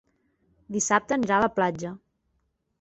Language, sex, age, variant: Catalan, female, 19-29, Central